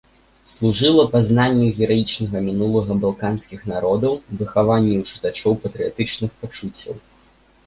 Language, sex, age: Belarusian, male, under 19